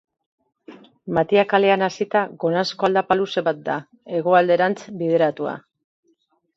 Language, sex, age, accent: Basque, female, 50-59, Mendebalekoa (Araba, Bizkaia, Gipuzkoako mendebaleko herri batzuk)